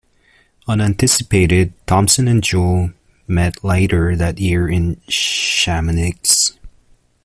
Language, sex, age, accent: English, male, 19-29, United States English